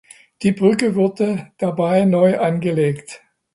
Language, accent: German, Deutschland Deutsch